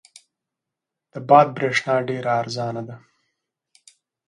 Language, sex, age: Pashto, male, 30-39